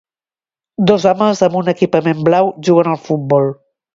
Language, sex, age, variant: Catalan, female, 50-59, Septentrional